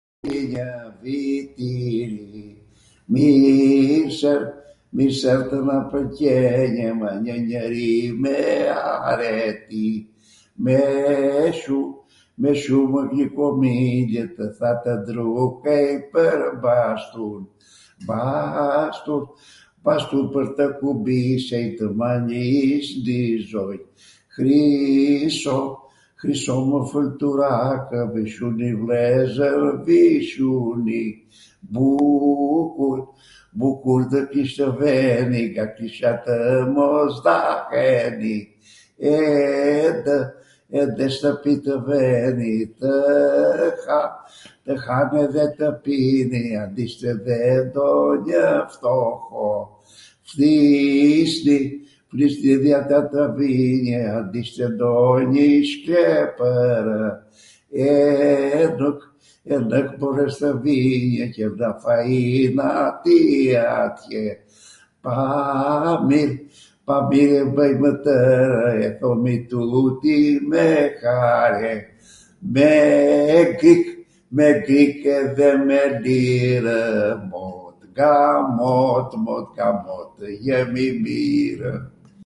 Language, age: Arvanitika Albanian, 70-79